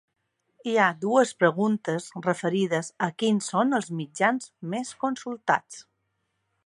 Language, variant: Catalan, Balear